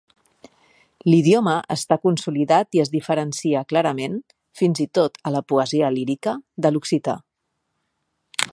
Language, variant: Catalan, Central